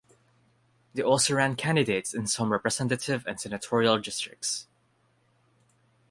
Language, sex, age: English, male, 19-29